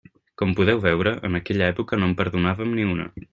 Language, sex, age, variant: Catalan, male, 19-29, Central